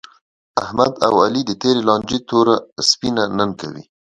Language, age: Pashto, 19-29